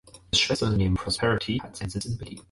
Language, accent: German, Deutschland Deutsch